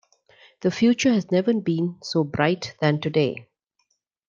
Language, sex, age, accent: English, female, 40-49, India and South Asia (India, Pakistan, Sri Lanka)